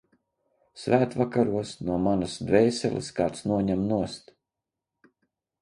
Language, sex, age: Latvian, male, 50-59